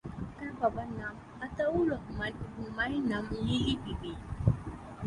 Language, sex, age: Bengali, female, 19-29